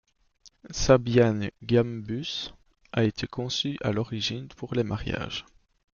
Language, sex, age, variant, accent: French, male, 19-29, Français d'Europe, Français de Belgique